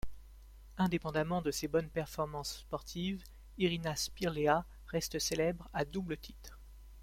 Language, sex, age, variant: French, male, 19-29, Français de métropole